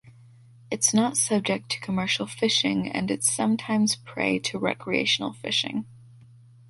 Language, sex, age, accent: English, female, under 19, United States English